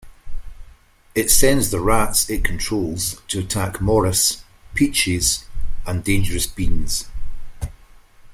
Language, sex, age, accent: English, male, 50-59, Scottish English